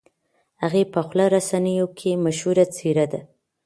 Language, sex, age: Pashto, female, 19-29